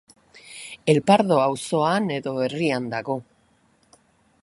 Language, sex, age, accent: Basque, female, 60-69, Erdialdekoa edo Nafarra (Gipuzkoa, Nafarroa)